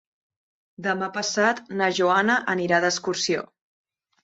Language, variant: Catalan, Central